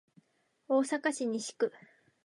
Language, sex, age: Japanese, female, 19-29